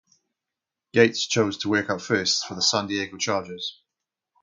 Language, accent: English, Welsh English